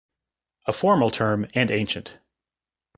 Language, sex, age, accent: English, male, 40-49, United States English